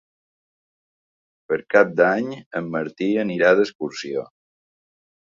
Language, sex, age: Catalan, male, 50-59